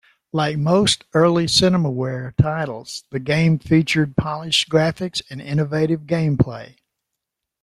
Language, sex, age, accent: English, male, 90+, United States English